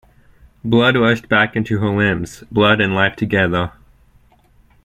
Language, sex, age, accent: English, male, under 19, United States English